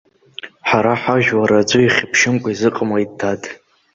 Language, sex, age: Abkhazian, male, under 19